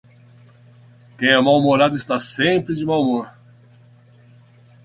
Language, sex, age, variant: Portuguese, male, 40-49, Portuguese (Brasil)